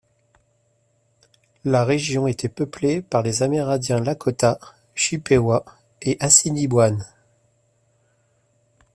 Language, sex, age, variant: French, male, 30-39, Français de métropole